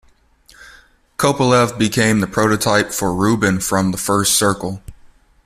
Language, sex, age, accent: English, male, 19-29, United States English